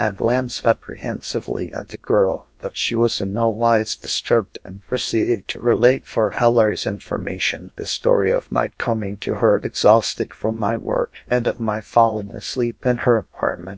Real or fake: fake